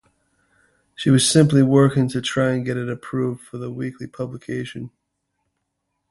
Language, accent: English, United States English